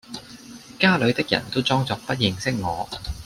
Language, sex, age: Cantonese, male, 19-29